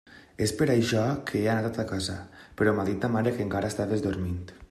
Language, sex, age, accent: Catalan, male, 19-29, valencià